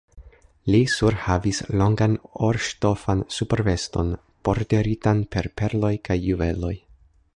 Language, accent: Esperanto, Internacia